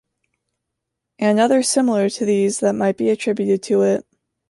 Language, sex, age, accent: English, female, under 19, United States English